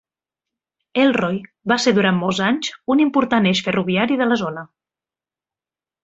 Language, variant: Catalan, Central